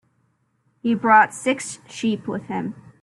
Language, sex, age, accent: English, female, 19-29, United States English